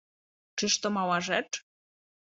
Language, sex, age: Polish, female, 30-39